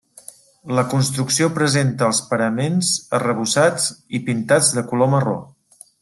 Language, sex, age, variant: Catalan, male, 40-49, Central